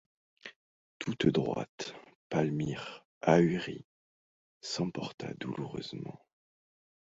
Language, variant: French, Français de métropole